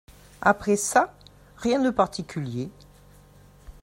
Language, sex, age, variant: French, female, 60-69, Français de métropole